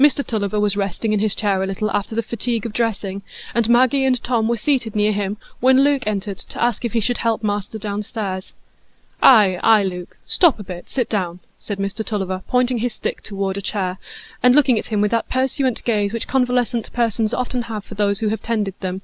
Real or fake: real